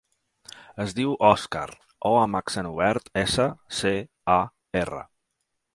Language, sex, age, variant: Catalan, male, 40-49, Central